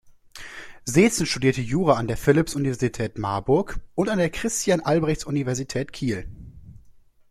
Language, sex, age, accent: German, male, 19-29, Deutschland Deutsch